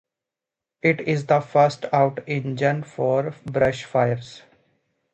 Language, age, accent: English, 19-29, England English